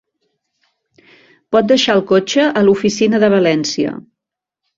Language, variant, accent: Catalan, Central, central